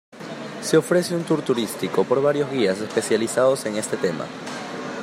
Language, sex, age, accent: Spanish, male, 19-29, Andino-Pacífico: Colombia, Perú, Ecuador, oeste de Bolivia y Venezuela andina